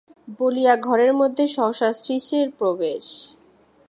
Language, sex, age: Bengali, female, 19-29